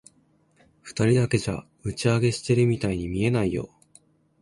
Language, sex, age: Japanese, female, 19-29